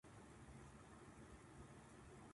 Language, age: Japanese, 19-29